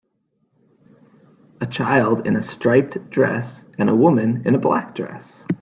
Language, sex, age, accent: English, male, 30-39, United States English